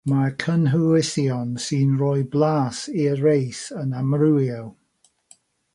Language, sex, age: Welsh, male, 60-69